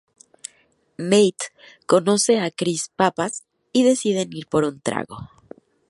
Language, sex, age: Spanish, female, 30-39